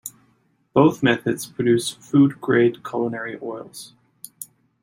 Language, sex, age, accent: English, male, 30-39, United States English